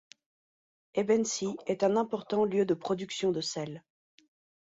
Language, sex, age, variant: French, female, 40-49, Français de métropole